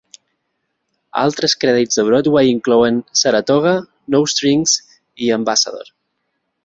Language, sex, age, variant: Catalan, male, 19-29, Central